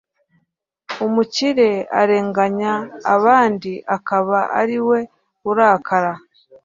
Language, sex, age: Kinyarwanda, female, 19-29